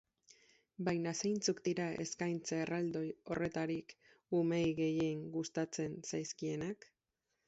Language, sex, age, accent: Basque, female, 19-29, Erdialdekoa edo Nafarra (Gipuzkoa, Nafarroa)